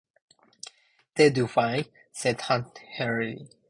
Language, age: English, 19-29